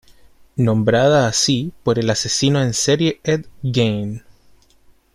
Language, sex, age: Spanish, male, 19-29